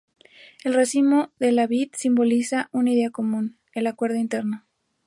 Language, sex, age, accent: Spanish, female, 19-29, México